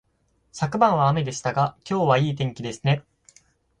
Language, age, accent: Japanese, 19-29, 標準語